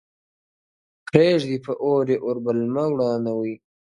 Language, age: Pashto, 19-29